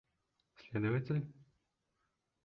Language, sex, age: Bashkir, male, 19-29